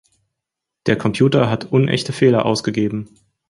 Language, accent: German, Deutschland Deutsch